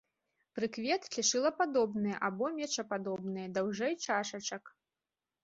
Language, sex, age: Belarusian, female, 19-29